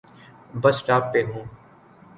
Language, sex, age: Urdu, male, 19-29